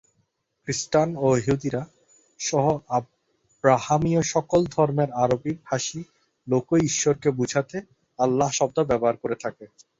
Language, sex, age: Bengali, male, 30-39